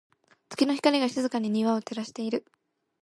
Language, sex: Japanese, female